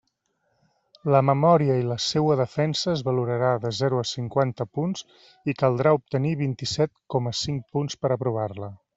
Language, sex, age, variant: Catalan, male, 40-49, Central